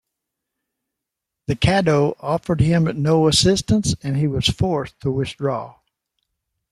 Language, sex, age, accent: English, male, 90+, United States English